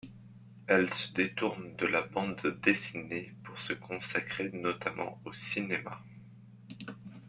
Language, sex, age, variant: French, male, under 19, Français de métropole